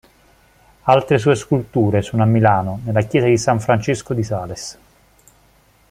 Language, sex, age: Italian, male, 40-49